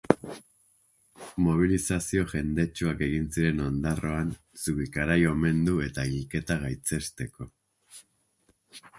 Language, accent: Basque, Erdialdekoa edo Nafarra (Gipuzkoa, Nafarroa)